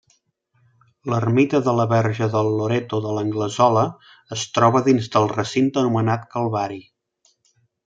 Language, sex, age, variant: Catalan, male, 30-39, Central